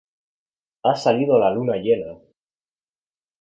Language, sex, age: Spanish, male, 19-29